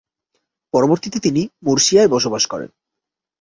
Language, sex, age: Bengali, male, 19-29